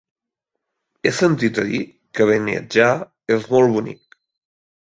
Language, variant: Catalan, Central